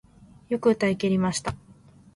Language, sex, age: Japanese, female, 19-29